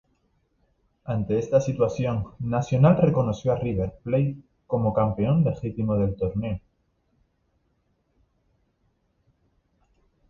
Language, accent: Spanish, España: Islas Canarias